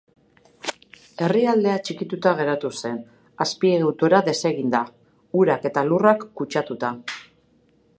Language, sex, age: Basque, female, 50-59